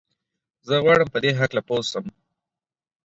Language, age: Pashto, 30-39